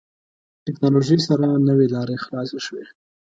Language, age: Pashto, 19-29